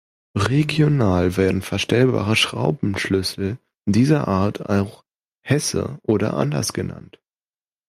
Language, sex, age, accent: German, male, under 19, Deutschland Deutsch